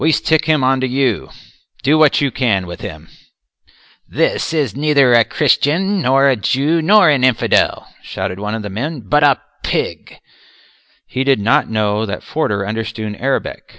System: none